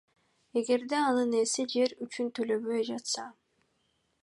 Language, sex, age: Kyrgyz, female, under 19